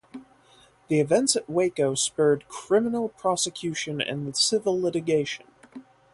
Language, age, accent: English, 19-29, United States English